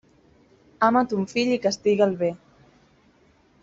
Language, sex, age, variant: Catalan, female, 19-29, Central